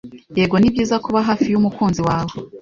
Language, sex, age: Kinyarwanda, female, 19-29